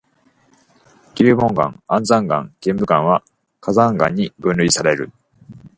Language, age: Japanese, 19-29